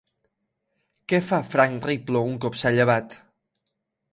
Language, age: Catalan, 30-39